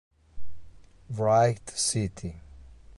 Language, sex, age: Italian, male, 40-49